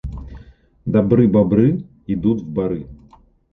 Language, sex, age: Russian, male, 30-39